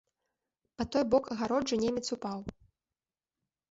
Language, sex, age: Belarusian, female, 19-29